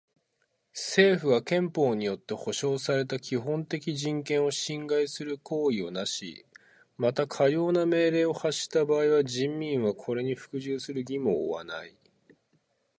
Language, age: Japanese, 30-39